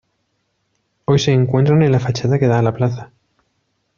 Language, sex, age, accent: Spanish, male, 40-49, España: Centro-Sur peninsular (Madrid, Toledo, Castilla-La Mancha)